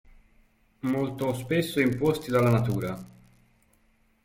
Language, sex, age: Italian, male, 30-39